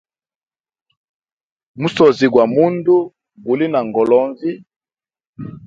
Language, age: Hemba, 40-49